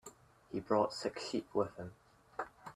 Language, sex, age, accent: English, male, under 19, Scottish English